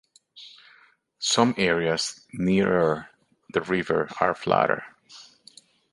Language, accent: English, United States English